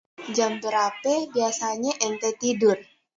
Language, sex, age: Betawi, male, 19-29